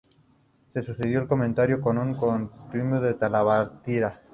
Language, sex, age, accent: Spanish, male, 19-29, México